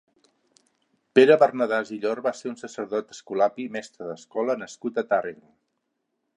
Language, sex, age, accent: Catalan, male, 60-69, Neutre